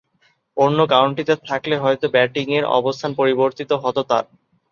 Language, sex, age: Bengali, male, 19-29